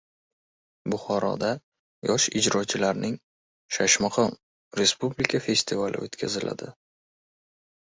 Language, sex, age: Uzbek, male, 19-29